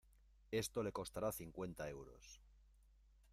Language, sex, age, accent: Spanish, male, 40-49, España: Norte peninsular (Asturias, Castilla y León, Cantabria, País Vasco, Navarra, Aragón, La Rioja, Guadalajara, Cuenca)